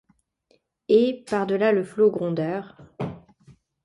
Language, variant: French, Français de métropole